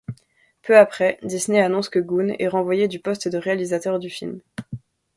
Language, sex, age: French, female, under 19